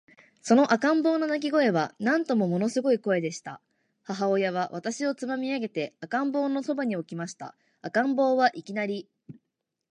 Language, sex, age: Japanese, female, 19-29